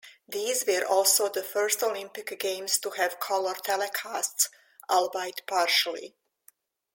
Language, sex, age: English, female, 60-69